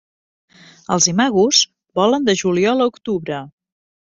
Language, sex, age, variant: Catalan, female, 40-49, Central